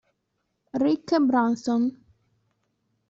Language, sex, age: Italian, female, 19-29